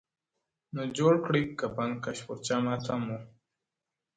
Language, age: Pashto, under 19